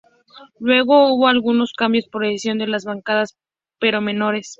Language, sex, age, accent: Spanish, female, under 19, México